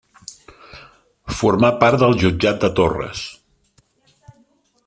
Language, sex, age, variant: Catalan, male, 50-59, Central